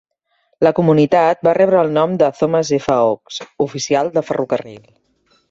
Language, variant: Catalan, Central